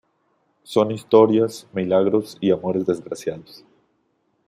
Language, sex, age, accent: Spanish, male, 30-39, México